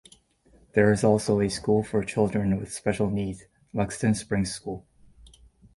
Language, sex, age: English, male, 19-29